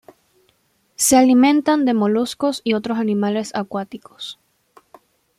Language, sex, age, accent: Spanish, female, under 19, Andino-Pacífico: Colombia, Perú, Ecuador, oeste de Bolivia y Venezuela andina